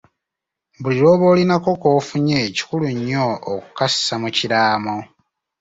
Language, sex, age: Ganda, male, 19-29